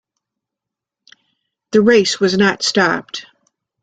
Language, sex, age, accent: English, female, 70-79, United States English